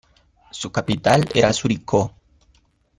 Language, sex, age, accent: Spanish, male, under 19, Andino-Pacífico: Colombia, Perú, Ecuador, oeste de Bolivia y Venezuela andina